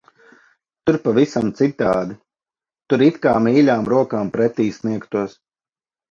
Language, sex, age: Latvian, male, 40-49